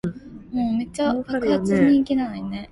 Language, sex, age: Cantonese, female, 19-29